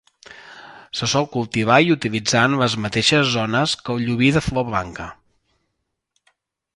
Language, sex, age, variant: Catalan, male, 50-59, Central